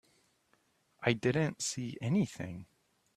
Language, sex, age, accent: English, male, 19-29, United States English